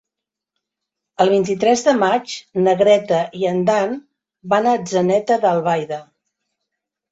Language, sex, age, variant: Catalan, female, 50-59, Central